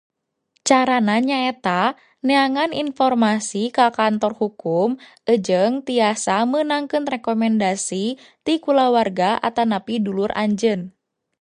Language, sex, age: Sundanese, female, 19-29